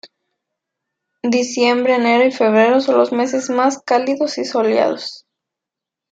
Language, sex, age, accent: Spanish, female, 19-29, México